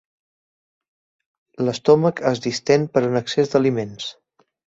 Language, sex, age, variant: Catalan, male, 30-39, Central